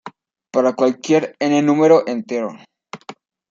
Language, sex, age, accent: Spanish, male, under 19, México